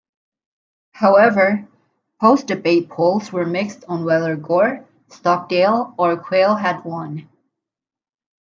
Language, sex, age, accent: English, female, 19-29, United States English